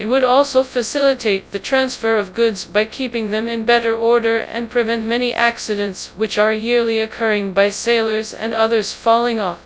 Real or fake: fake